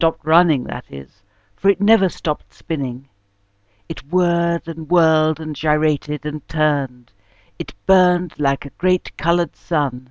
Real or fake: real